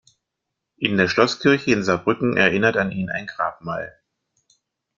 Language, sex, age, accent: German, male, 50-59, Deutschland Deutsch